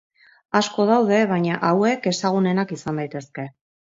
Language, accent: Basque, Mendebalekoa (Araba, Bizkaia, Gipuzkoako mendebaleko herri batzuk)